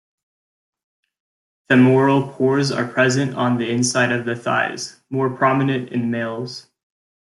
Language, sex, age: English, male, 19-29